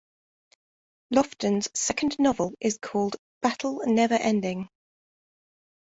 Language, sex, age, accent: English, female, 30-39, England English